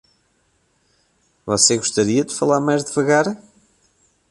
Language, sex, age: Portuguese, male, 19-29